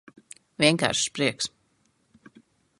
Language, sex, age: Latvian, female, 19-29